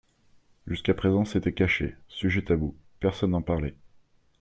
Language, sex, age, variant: French, male, 30-39, Français de métropole